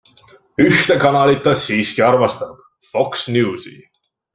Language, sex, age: Estonian, male, 19-29